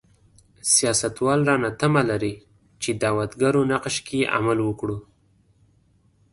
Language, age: Pashto, 19-29